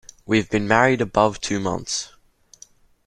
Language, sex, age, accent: English, male, under 19, Australian English